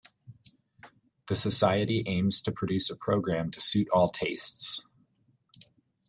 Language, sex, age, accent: English, male, 30-39, United States English